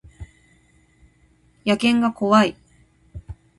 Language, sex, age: Japanese, female, 30-39